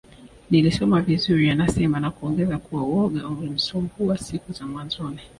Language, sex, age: Swahili, female, 30-39